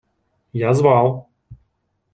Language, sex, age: Russian, male, 30-39